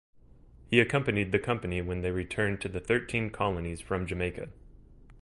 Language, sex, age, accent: English, male, 30-39, United States English